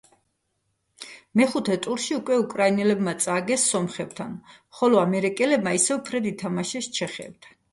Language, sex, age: Georgian, female, 40-49